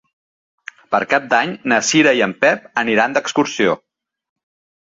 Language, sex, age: Catalan, male, 40-49